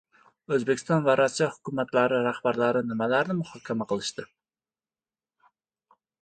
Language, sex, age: Uzbek, male, 19-29